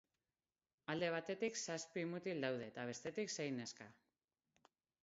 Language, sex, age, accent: Basque, female, 40-49, Mendebalekoa (Araba, Bizkaia, Gipuzkoako mendebaleko herri batzuk)